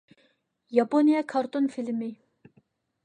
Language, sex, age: Uyghur, female, 40-49